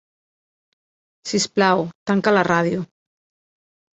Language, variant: Catalan, Central